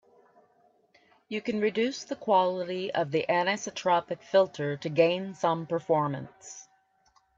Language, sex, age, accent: English, female, 50-59, Canadian English